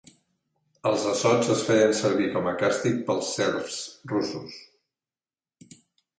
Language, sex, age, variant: Catalan, male, 60-69, Central